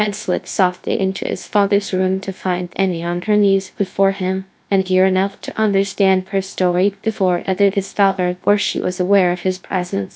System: TTS, GlowTTS